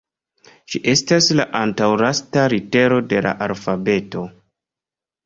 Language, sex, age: Esperanto, male, 30-39